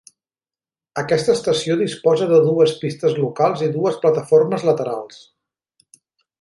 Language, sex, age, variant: Catalan, male, 40-49, Central